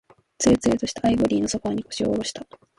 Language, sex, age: Japanese, female, 19-29